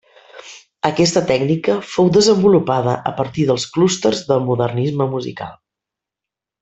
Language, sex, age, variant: Catalan, female, 40-49, Central